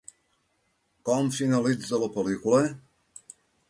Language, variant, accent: Catalan, Balear, balear